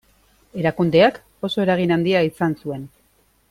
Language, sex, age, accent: Basque, female, 40-49, Erdialdekoa edo Nafarra (Gipuzkoa, Nafarroa)